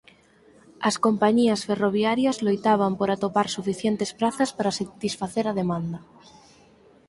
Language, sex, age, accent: Galician, female, 19-29, Normativo (estándar)